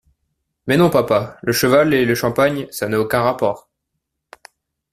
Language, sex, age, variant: French, male, 19-29, Français de métropole